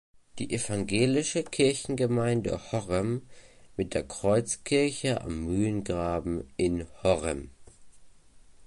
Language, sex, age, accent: German, male, under 19, Deutschland Deutsch